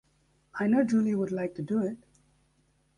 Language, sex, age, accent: English, male, 19-29, United States English